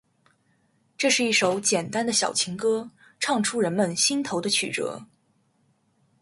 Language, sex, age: Chinese, female, 19-29